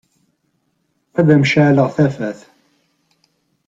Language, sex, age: Kabyle, male, 50-59